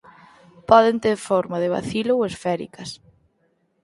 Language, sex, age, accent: Galician, female, 19-29, Central (gheada)